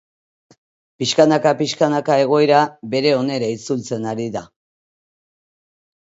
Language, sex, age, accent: Basque, female, 50-59, Mendebalekoa (Araba, Bizkaia, Gipuzkoako mendebaleko herri batzuk)